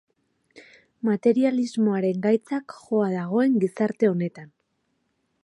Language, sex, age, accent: Basque, female, 30-39, Erdialdekoa edo Nafarra (Gipuzkoa, Nafarroa)